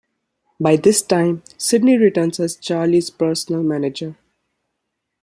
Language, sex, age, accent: English, male, under 19, India and South Asia (India, Pakistan, Sri Lanka)